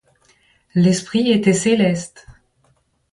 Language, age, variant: French, 30-39, Français de métropole